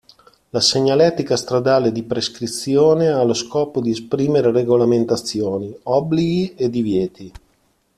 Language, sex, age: Italian, male, 40-49